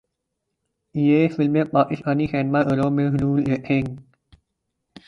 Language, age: Urdu, 19-29